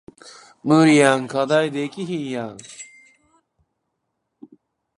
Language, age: Japanese, 19-29